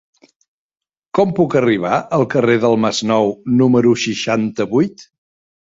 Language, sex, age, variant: Catalan, male, 60-69, Central